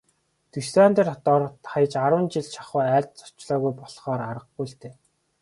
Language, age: Mongolian, 19-29